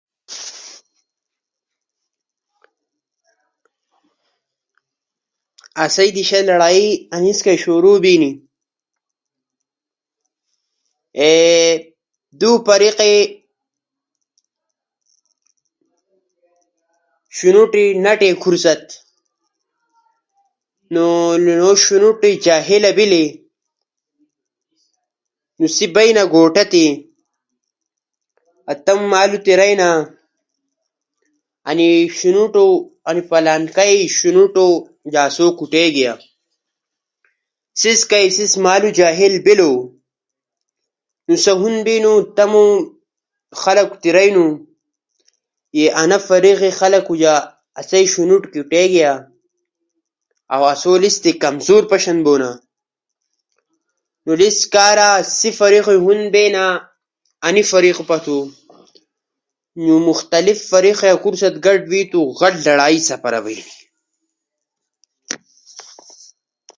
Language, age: Ushojo, under 19